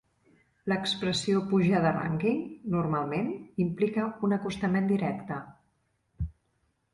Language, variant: Catalan, Central